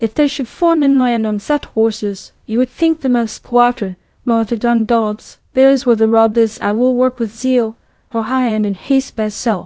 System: TTS, VITS